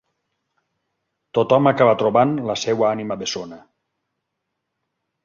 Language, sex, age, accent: Catalan, male, 50-59, valencià